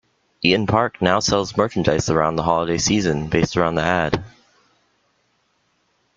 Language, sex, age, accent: English, male, 19-29, United States English